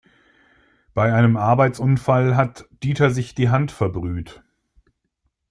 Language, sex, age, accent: German, male, 50-59, Deutschland Deutsch